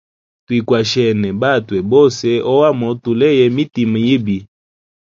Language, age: Hemba, 19-29